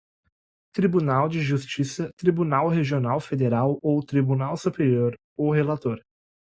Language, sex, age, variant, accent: Portuguese, male, 19-29, Portuguese (Brasil), Gaucho